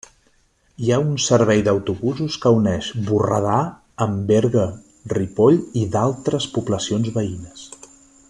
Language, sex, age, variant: Catalan, male, 50-59, Central